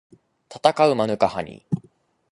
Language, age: Japanese, 19-29